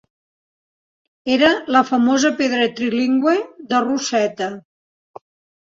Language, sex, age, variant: Catalan, female, 60-69, Central